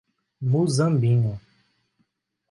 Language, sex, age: Portuguese, male, 19-29